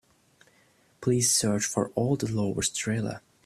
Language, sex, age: English, male, 19-29